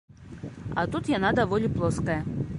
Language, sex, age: Belarusian, female, 30-39